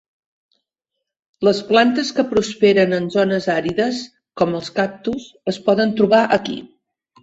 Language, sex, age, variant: Catalan, female, 50-59, Central